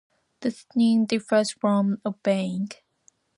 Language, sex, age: English, female, 19-29